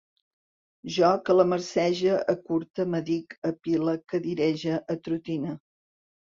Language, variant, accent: Catalan, Central, central